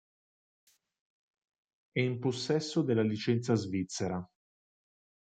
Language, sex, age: Italian, male, 30-39